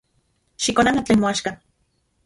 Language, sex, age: Central Puebla Nahuatl, female, 40-49